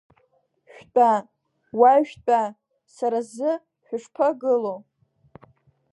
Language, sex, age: Abkhazian, female, under 19